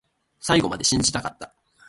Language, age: Japanese, 19-29